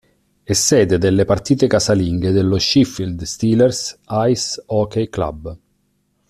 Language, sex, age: Italian, male, 50-59